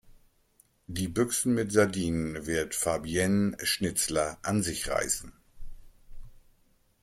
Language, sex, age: German, male, 50-59